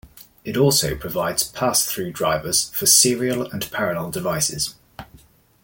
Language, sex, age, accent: English, male, 40-49, England English